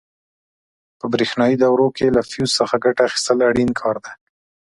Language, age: Pashto, 30-39